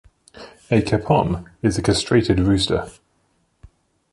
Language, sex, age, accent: English, male, 30-39, England English